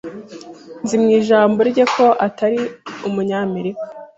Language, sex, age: Kinyarwanda, female, 19-29